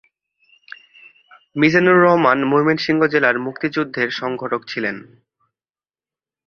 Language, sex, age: Bengali, male, 19-29